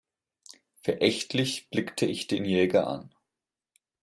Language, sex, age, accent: German, male, 19-29, Deutschland Deutsch